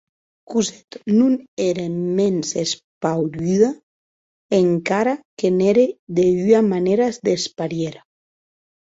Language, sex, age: Occitan, female, 40-49